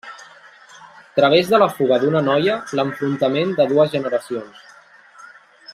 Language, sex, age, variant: Catalan, male, 19-29, Central